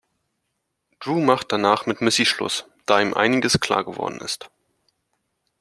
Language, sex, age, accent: German, male, 30-39, Deutschland Deutsch